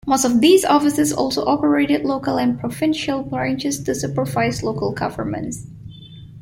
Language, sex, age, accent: English, female, 19-29, United States English